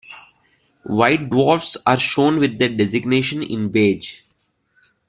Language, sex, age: English, male, 19-29